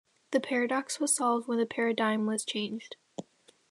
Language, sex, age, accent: English, female, under 19, United States English